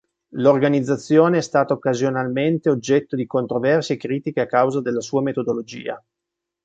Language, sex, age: Italian, male, 50-59